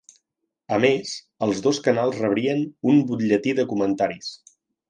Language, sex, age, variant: Catalan, male, 40-49, Central